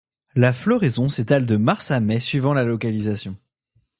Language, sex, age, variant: French, male, 19-29, Français de métropole